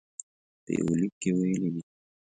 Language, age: Pashto, 19-29